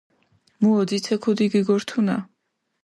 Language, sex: Mingrelian, female